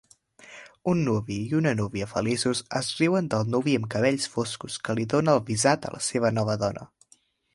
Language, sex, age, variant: Catalan, male, under 19, Central